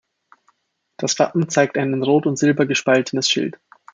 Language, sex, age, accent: German, male, 19-29, Österreichisches Deutsch